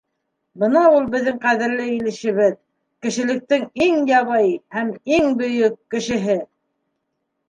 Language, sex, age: Bashkir, female, 60-69